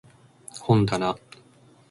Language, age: Japanese, 19-29